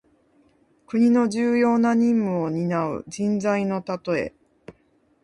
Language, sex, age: Japanese, female, 40-49